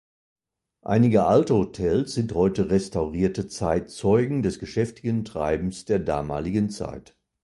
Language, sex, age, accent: German, male, 60-69, Deutschland Deutsch